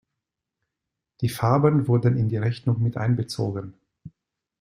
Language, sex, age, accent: German, male, 50-59, Deutschland Deutsch